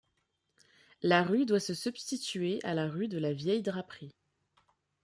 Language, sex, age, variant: French, female, 19-29, Français de métropole